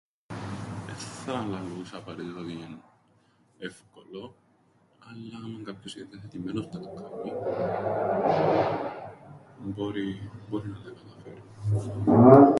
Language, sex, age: Greek, male, 19-29